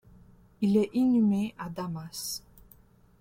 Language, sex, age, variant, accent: French, female, under 19, Français d'Amérique du Nord, Français du Canada